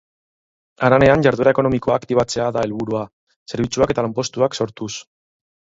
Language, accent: Basque, Mendebalekoa (Araba, Bizkaia, Gipuzkoako mendebaleko herri batzuk)